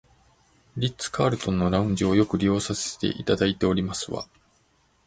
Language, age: Japanese, 50-59